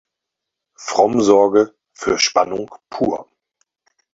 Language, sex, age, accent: German, male, 50-59, Deutschland Deutsch